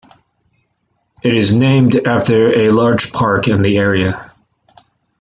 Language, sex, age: English, male, 40-49